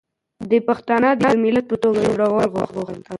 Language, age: Pashto, 19-29